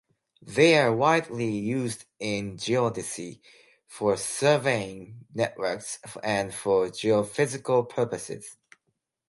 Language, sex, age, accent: English, male, under 19, United States English